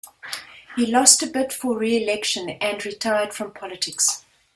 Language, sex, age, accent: English, female, 60-69, Southern African (South Africa, Zimbabwe, Namibia)